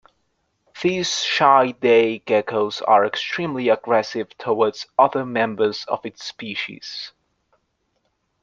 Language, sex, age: English, male, 19-29